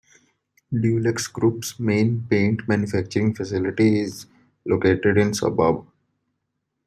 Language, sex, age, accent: English, male, 19-29, India and South Asia (India, Pakistan, Sri Lanka)